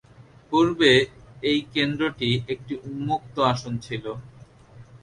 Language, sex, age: Bengali, male, 30-39